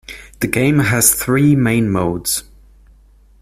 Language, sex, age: English, male, 19-29